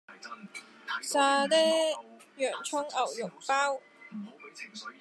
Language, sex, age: Cantonese, female, 19-29